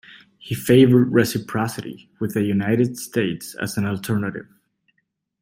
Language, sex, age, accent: English, male, 19-29, United States English